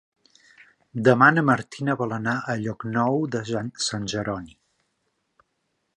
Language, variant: Catalan, Central